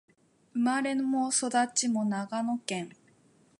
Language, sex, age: Japanese, female, 19-29